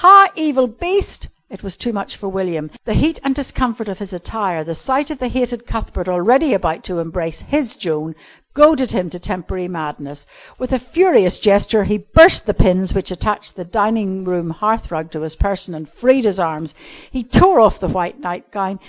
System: none